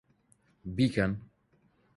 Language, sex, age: Central Kurdish, male, 19-29